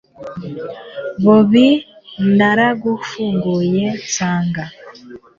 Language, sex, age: Kinyarwanda, female, 19-29